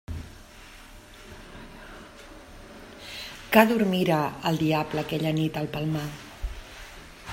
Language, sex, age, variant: Catalan, female, 50-59, Central